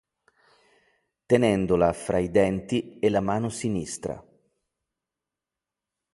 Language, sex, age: Italian, male, 40-49